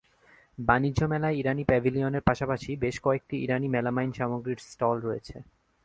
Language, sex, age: Bengali, male, 19-29